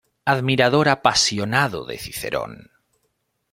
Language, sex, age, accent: Spanish, male, 30-39, España: Norte peninsular (Asturias, Castilla y León, Cantabria, País Vasco, Navarra, Aragón, La Rioja, Guadalajara, Cuenca)